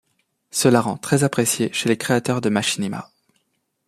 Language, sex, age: French, male, 30-39